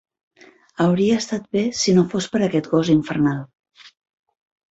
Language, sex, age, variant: Catalan, female, 40-49, Central